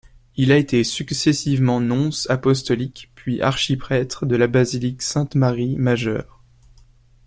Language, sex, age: French, male, 19-29